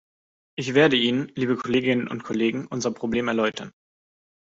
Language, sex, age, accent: German, male, 30-39, Deutschland Deutsch